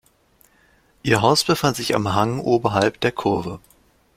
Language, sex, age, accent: German, male, under 19, Deutschland Deutsch